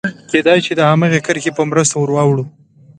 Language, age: Pashto, 30-39